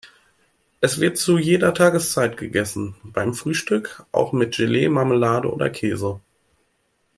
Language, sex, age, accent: German, male, 19-29, Deutschland Deutsch